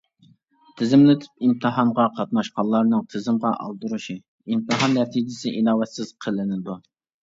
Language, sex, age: Uyghur, male, 19-29